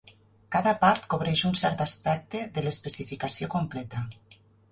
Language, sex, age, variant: Catalan, female, 40-49, Nord-Occidental